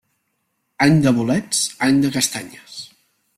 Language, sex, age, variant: Catalan, male, 19-29, Central